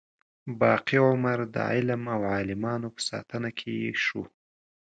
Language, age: Pashto, 19-29